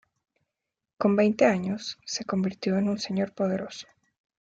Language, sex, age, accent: Spanish, female, 30-39, México